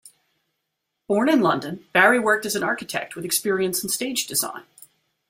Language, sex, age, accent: English, female, 50-59, United States English